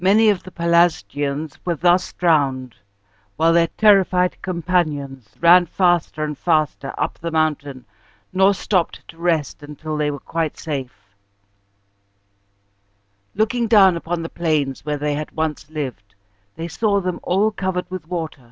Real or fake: real